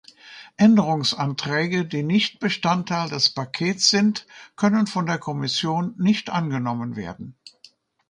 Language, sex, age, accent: German, female, 70-79, Deutschland Deutsch